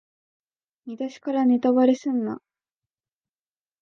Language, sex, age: Japanese, female, 19-29